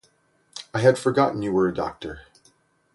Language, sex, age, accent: English, male, 60-69, United States English